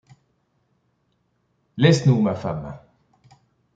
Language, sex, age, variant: French, male, 40-49, Français de métropole